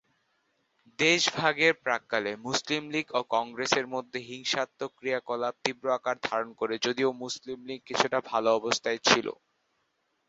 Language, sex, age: Bengali, male, 19-29